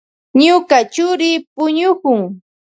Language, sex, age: Loja Highland Quichua, female, 19-29